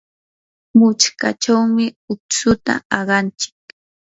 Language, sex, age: Yanahuanca Pasco Quechua, female, 19-29